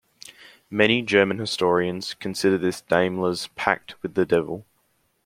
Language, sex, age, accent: English, male, under 19, Australian English